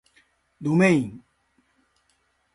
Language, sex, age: Japanese, male, 60-69